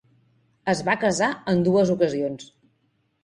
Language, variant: Catalan, Central